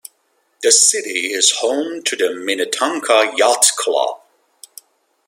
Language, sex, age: English, male, 30-39